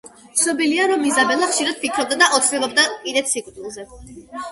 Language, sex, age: Georgian, female, 19-29